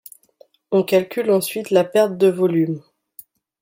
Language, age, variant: French, 19-29, Français de métropole